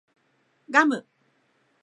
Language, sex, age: Japanese, female, 50-59